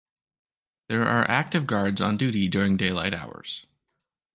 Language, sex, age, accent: English, male, 19-29, Canadian English